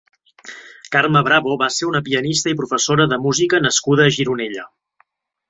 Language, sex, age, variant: Catalan, male, 30-39, Central